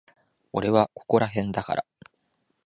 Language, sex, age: Japanese, male, 19-29